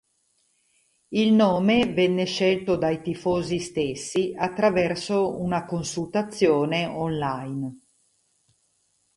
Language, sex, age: Italian, female, 40-49